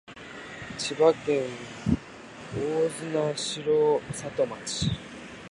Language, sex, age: Japanese, male, 19-29